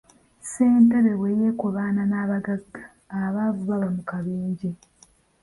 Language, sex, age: Ganda, female, 19-29